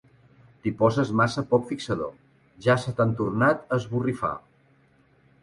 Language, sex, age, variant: Catalan, male, 40-49, Central